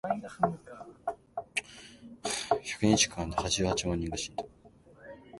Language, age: Japanese, under 19